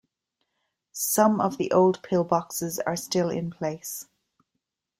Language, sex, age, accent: English, female, 50-59, Irish English